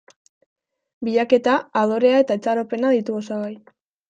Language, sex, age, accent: Basque, female, 19-29, Mendebalekoa (Araba, Bizkaia, Gipuzkoako mendebaleko herri batzuk)